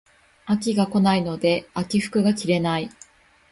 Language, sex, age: Japanese, female, 19-29